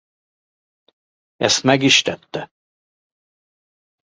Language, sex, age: Hungarian, male, 60-69